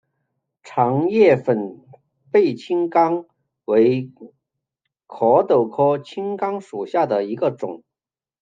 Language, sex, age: Chinese, male, 40-49